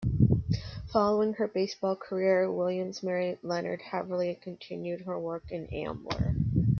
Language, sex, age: English, female, 19-29